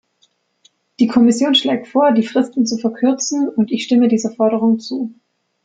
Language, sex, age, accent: German, female, 19-29, Deutschland Deutsch